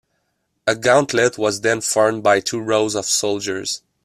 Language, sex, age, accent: English, male, 19-29, Canadian English